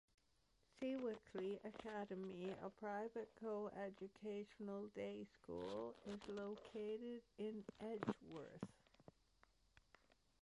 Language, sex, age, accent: English, female, 60-69, Canadian English